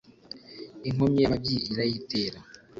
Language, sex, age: Kinyarwanda, male, 19-29